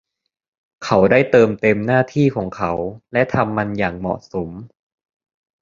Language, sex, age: Thai, male, 19-29